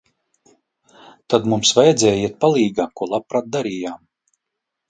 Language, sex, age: Latvian, male, 40-49